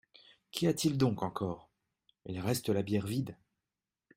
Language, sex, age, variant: French, male, 30-39, Français de métropole